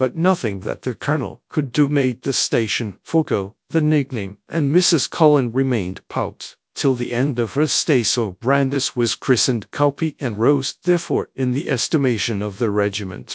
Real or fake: fake